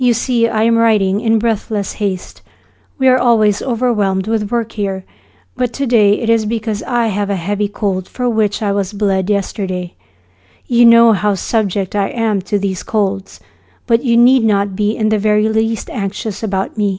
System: none